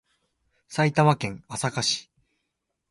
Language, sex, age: Japanese, male, 19-29